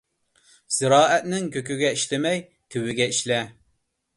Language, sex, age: Uyghur, male, 30-39